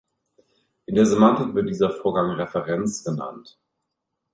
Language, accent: German, Deutschland Deutsch